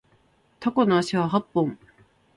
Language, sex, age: Japanese, female, 19-29